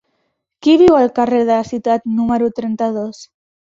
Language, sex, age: Catalan, female, under 19